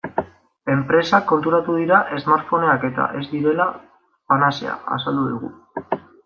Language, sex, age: Basque, male, 19-29